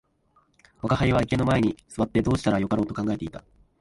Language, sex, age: Japanese, male, 19-29